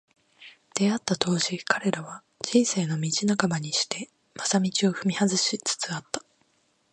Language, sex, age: Japanese, female, 19-29